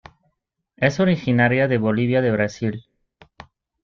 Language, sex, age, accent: Spanish, male, 19-29, México